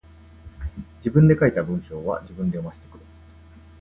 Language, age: Japanese, 30-39